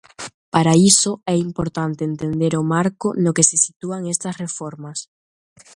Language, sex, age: Galician, female, under 19